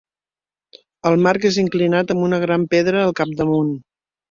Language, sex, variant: Catalan, female, Central